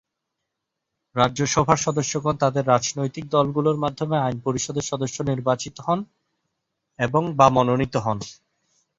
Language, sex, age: Bengali, male, 30-39